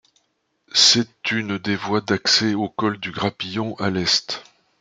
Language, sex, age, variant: French, male, 60-69, Français de métropole